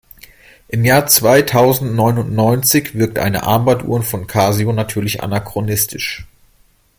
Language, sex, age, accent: German, male, 30-39, Deutschland Deutsch